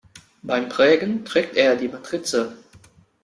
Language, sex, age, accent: German, male, 30-39, Deutschland Deutsch